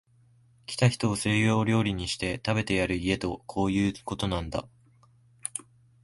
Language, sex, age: Japanese, male, 19-29